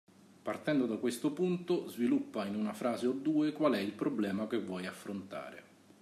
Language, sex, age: Italian, male, 40-49